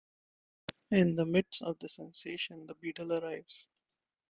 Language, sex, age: English, male, 19-29